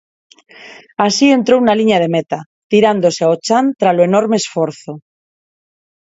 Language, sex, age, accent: Galician, female, 40-49, Neofalante